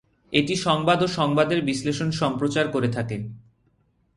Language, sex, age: Bengali, male, 19-29